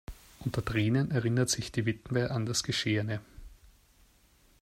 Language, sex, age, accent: German, male, 30-39, Österreichisches Deutsch